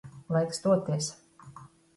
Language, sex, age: Latvian, female, 50-59